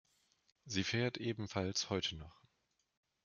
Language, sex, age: German, male, 19-29